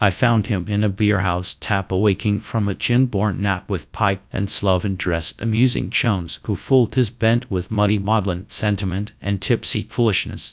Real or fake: fake